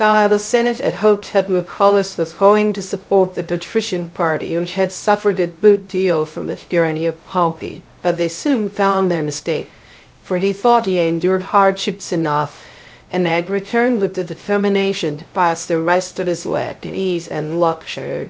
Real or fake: fake